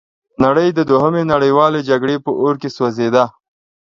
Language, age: Pashto, 30-39